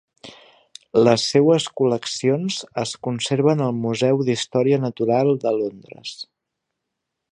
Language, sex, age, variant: Catalan, male, 19-29, Central